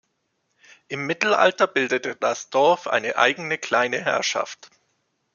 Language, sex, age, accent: German, male, 40-49, Deutschland Deutsch